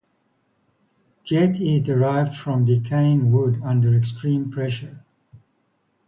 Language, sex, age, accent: English, male, 50-59, Southern African (South Africa, Zimbabwe, Namibia)